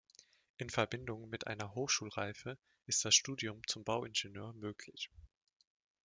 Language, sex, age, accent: German, male, 19-29, Deutschland Deutsch